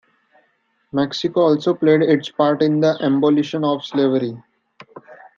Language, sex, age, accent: English, male, 19-29, India and South Asia (India, Pakistan, Sri Lanka)